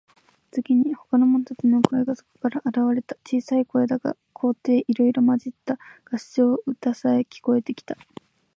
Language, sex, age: Japanese, female, 19-29